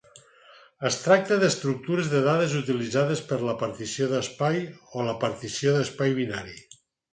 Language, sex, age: Catalan, male, 60-69